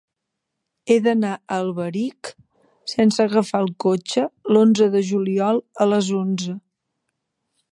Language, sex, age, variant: Catalan, female, 50-59, Central